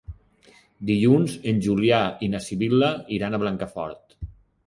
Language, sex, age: Catalan, male, 40-49